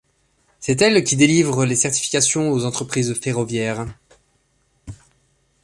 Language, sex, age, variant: French, male, 30-39, Français de métropole